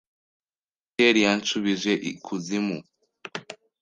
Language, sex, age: Kinyarwanda, male, under 19